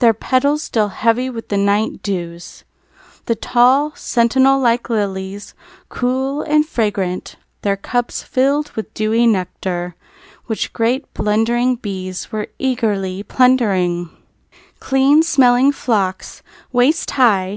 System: none